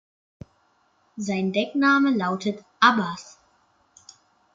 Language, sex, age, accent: German, male, under 19, Deutschland Deutsch